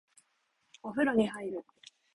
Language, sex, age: Japanese, female, under 19